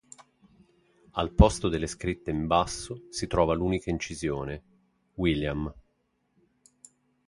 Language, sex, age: Italian, male, 40-49